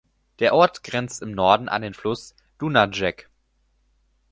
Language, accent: German, Deutschland Deutsch